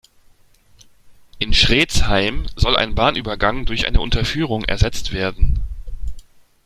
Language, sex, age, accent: German, male, 30-39, Deutschland Deutsch